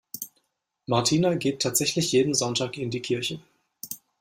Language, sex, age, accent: German, male, 19-29, Deutschland Deutsch